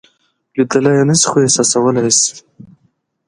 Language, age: Pashto, 19-29